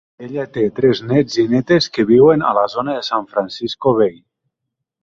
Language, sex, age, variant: Catalan, male, 40-49, Nord-Occidental